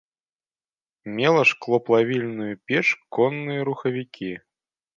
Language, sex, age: Belarusian, male, 40-49